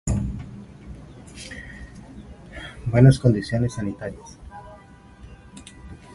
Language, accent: Spanish, Andino-Pacífico: Colombia, Perú, Ecuador, oeste de Bolivia y Venezuela andina